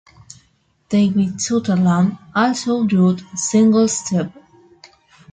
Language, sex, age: English, female, 19-29